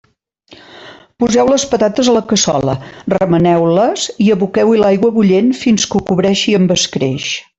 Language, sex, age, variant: Catalan, female, 50-59, Central